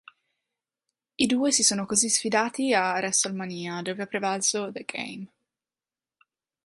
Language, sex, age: Italian, female, under 19